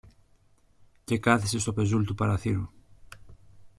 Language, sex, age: Greek, male, 30-39